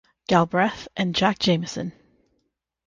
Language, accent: English, United States English; Canadian English